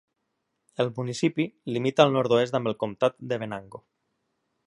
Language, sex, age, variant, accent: Catalan, male, 30-39, Valencià meridional, valencià